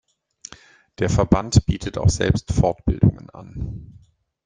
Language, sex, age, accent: German, male, 50-59, Deutschland Deutsch